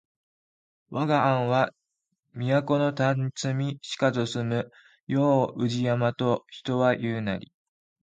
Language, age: Japanese, 19-29